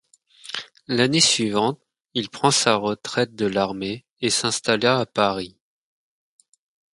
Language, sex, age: French, male, 30-39